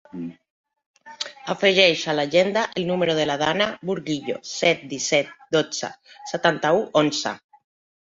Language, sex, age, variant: Catalan, male, 50-59, Central